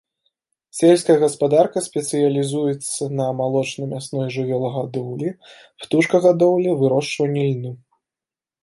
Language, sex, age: Belarusian, male, 19-29